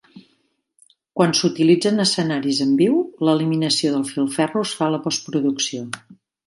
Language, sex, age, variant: Catalan, female, 60-69, Central